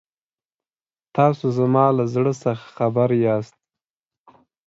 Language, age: Pashto, 19-29